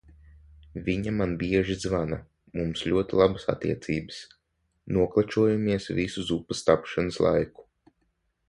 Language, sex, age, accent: Latvian, male, under 19, Vidus dialekts